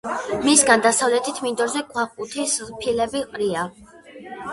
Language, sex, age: Georgian, female, under 19